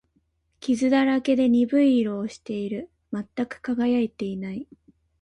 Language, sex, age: Japanese, female, 19-29